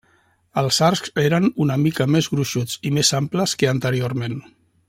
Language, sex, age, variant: Catalan, male, 50-59, Central